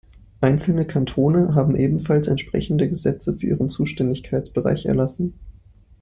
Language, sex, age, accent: German, male, 19-29, Deutschland Deutsch